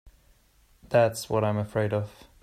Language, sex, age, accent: English, male, 19-29, United States English